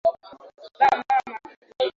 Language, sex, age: Swahili, female, 19-29